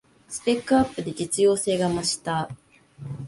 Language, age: Japanese, 19-29